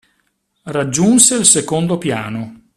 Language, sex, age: Italian, male, 40-49